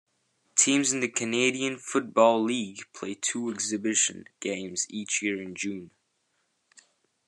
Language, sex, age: English, male, under 19